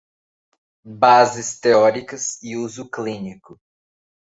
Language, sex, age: Portuguese, male, 19-29